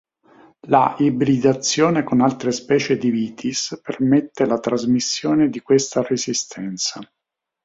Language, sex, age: Italian, male, 60-69